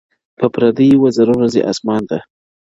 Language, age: Pashto, 19-29